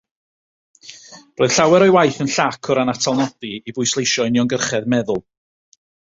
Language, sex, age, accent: Welsh, male, 30-39, Y Deyrnas Unedig Cymraeg